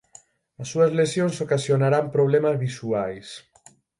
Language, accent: Galician, Atlántico (seseo e gheada); Normativo (estándar)